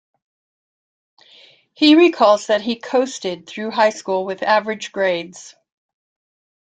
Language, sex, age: English, female, 60-69